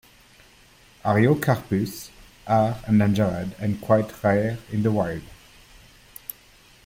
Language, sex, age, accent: English, male, 40-49, England English